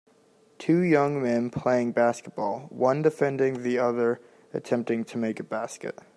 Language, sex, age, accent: English, male, under 19, United States English